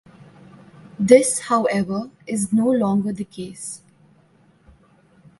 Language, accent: English, India and South Asia (India, Pakistan, Sri Lanka)